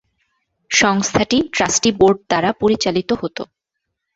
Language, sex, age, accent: Bengali, female, 19-29, প্রমিত বাংলা